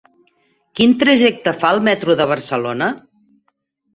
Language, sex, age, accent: Catalan, female, 40-49, gironí